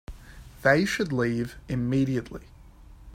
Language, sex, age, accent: English, male, 19-29, Australian English